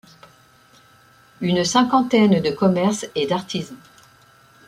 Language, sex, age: French, female, 60-69